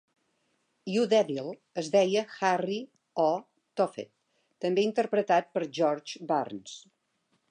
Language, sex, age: Catalan, female, 60-69